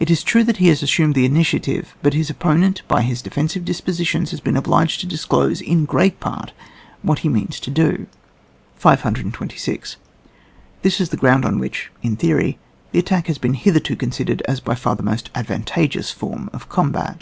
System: none